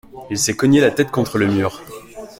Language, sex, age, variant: French, male, 19-29, Français de métropole